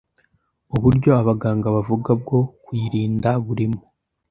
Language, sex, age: Kinyarwanda, male, under 19